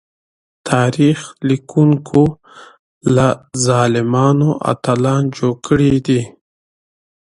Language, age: Pashto, 30-39